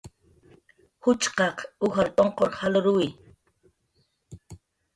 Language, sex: Jaqaru, female